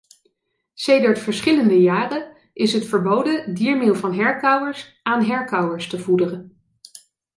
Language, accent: Dutch, Nederlands Nederlands